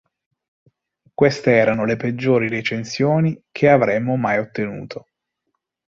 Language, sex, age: Italian, male, 30-39